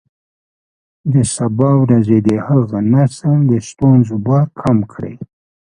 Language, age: Pashto, 70-79